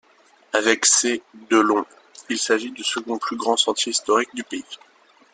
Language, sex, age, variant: French, male, 19-29, Français de métropole